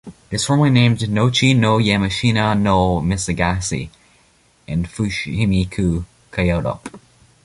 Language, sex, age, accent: English, male, under 19, Canadian English